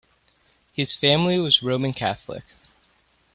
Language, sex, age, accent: English, male, 19-29, United States English